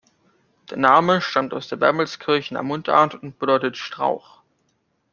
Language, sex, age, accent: German, male, under 19, Deutschland Deutsch